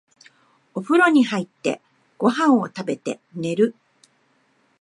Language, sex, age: Japanese, female, 50-59